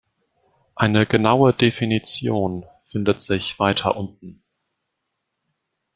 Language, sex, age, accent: German, male, 19-29, Deutschland Deutsch